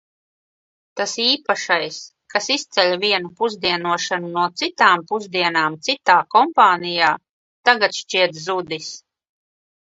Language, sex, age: Latvian, female, 40-49